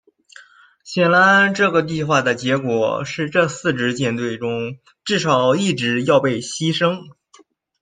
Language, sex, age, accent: Chinese, male, 19-29, 出生地：山东省